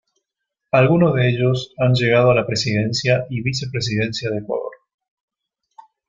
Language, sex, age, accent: Spanish, male, 30-39, Rioplatense: Argentina, Uruguay, este de Bolivia, Paraguay